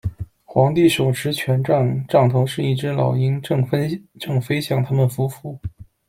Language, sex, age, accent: Chinese, male, 30-39, 出生地：北京市